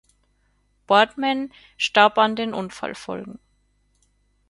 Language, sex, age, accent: German, female, 30-39, Österreichisches Deutsch